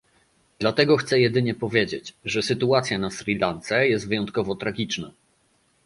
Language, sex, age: Polish, male, 30-39